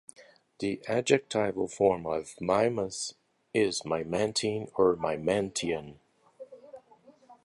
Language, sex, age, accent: English, male, 50-59, United States English